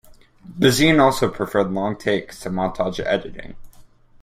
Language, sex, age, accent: English, male, under 19, United States English